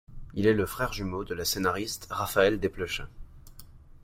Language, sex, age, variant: French, male, under 19, Français de métropole